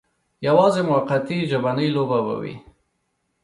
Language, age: Pashto, 30-39